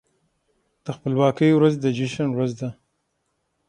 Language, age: Pashto, 40-49